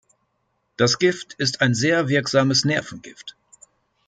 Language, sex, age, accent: German, male, 30-39, Deutschland Deutsch